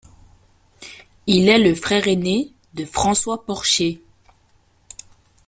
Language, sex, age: French, male, under 19